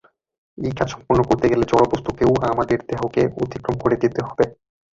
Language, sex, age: Bengali, male, 19-29